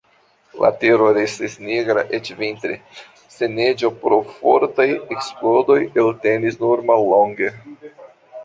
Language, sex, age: Esperanto, male, 50-59